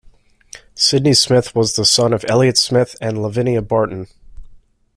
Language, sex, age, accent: English, male, 19-29, United States English